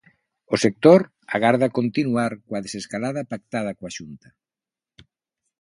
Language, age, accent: Galician, 50-59, Normativo (estándar)